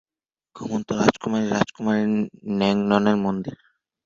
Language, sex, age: Bengali, male, 19-29